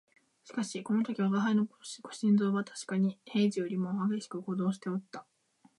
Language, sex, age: Japanese, female, under 19